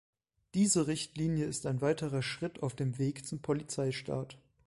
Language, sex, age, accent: German, male, 19-29, Deutschland Deutsch